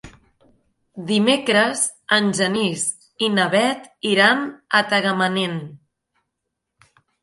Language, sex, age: Catalan, female, 30-39